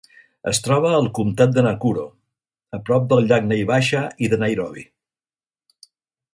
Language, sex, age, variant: Catalan, male, 60-69, Central